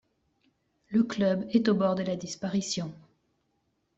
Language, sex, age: French, female, 40-49